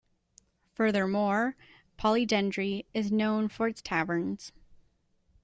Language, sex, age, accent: English, female, 19-29, United States English